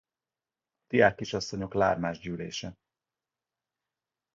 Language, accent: Hungarian, budapesti